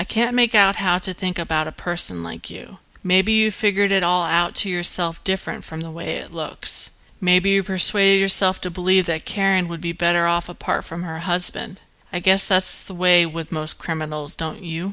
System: none